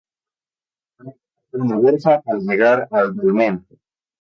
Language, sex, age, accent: Spanish, male, 19-29, México